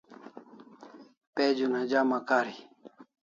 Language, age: Kalasha, 40-49